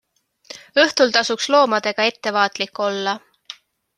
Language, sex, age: Estonian, female, 19-29